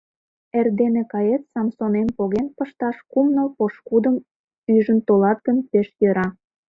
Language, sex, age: Mari, female, 19-29